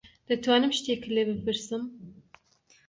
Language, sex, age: Central Kurdish, female, 19-29